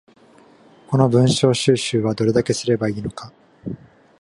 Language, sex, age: Japanese, male, 19-29